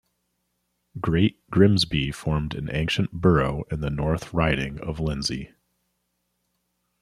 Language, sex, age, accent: English, male, 30-39, United States English